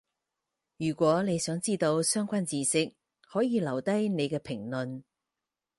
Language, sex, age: Cantonese, female, 30-39